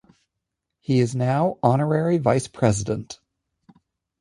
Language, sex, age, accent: English, male, 50-59, United States English